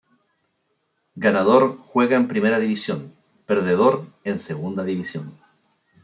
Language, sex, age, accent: Spanish, male, 30-39, Chileno: Chile, Cuyo